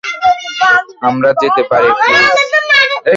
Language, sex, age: Bengali, male, under 19